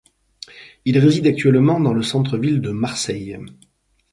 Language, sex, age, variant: French, male, 50-59, Français de métropole